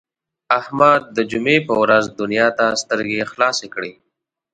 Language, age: Pashto, 19-29